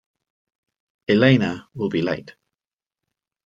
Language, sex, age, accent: English, male, 40-49, England English